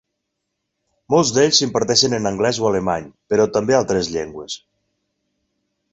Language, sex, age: Catalan, male, 40-49